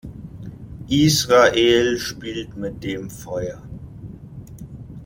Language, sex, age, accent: German, male, 30-39, Deutschland Deutsch